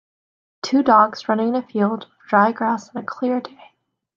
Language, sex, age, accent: English, female, 19-29, United States English